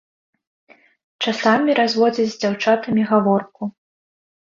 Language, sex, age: Belarusian, female, 19-29